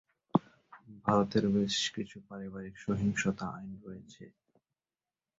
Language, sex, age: Bengali, male, 19-29